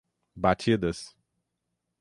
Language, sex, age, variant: Portuguese, male, 30-39, Portuguese (Brasil)